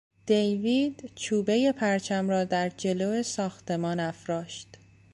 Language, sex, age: Persian, female, 19-29